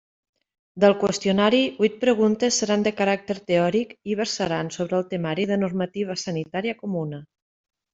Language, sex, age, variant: Catalan, female, 40-49, Nord-Occidental